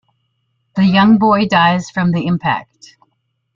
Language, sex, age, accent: English, female, 60-69, United States English